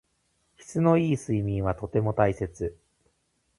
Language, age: Japanese, 30-39